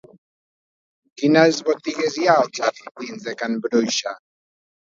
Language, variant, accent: Catalan, Nord-Occidental, nord-occidental